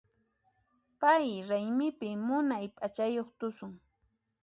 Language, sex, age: Puno Quechua, female, 30-39